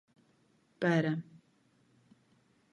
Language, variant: Portuguese, Portuguese (Portugal)